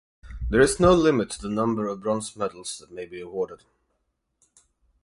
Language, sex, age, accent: English, male, 19-29, United States English; England English